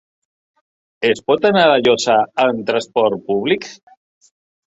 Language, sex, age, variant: Catalan, male, 60-69, Central